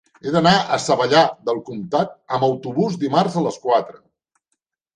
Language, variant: Catalan, Central